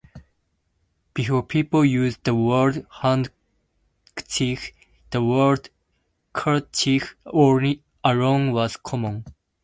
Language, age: English, 19-29